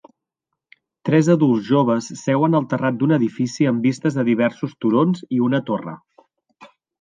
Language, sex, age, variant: Catalan, male, 40-49, Central